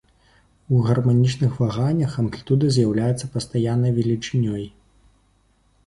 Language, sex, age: Belarusian, male, 19-29